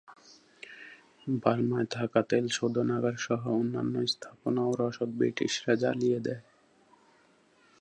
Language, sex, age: Bengali, male, 19-29